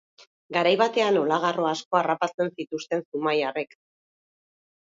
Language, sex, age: Basque, female, 40-49